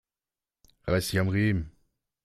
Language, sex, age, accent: German, male, 19-29, Deutschland Deutsch